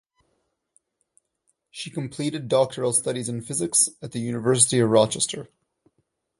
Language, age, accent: English, 19-29, United States English